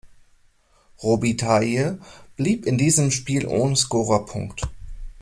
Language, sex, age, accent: German, male, 30-39, Deutschland Deutsch